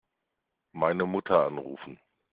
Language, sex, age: German, male, 40-49